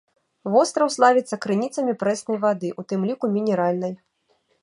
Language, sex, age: Belarusian, female, 30-39